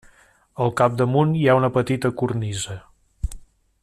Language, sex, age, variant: Catalan, male, 50-59, Central